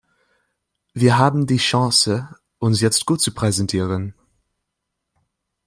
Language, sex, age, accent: German, male, 19-29, Deutschland Deutsch